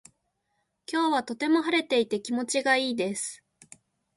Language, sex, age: Japanese, female, 19-29